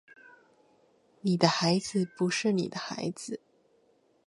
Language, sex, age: Chinese, female, 19-29